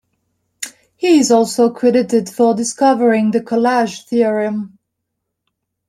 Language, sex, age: English, male, 19-29